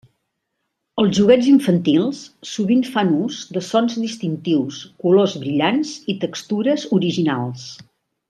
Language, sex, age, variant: Catalan, female, 60-69, Central